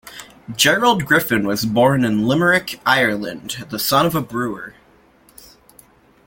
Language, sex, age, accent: English, male, under 19, Canadian English